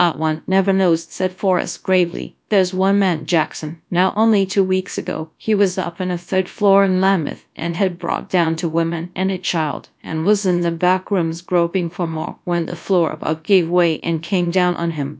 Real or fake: fake